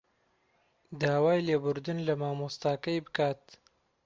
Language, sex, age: Central Kurdish, male, 19-29